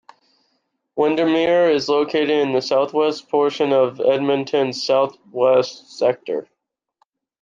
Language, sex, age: English, male, 19-29